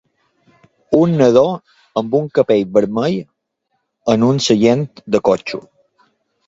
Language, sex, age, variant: Catalan, male, 19-29, Balear